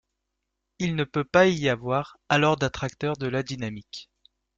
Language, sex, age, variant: French, male, 19-29, Français de métropole